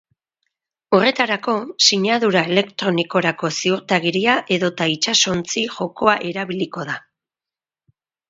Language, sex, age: Basque, female, 40-49